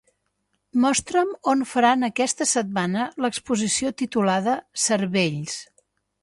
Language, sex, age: Catalan, female, 50-59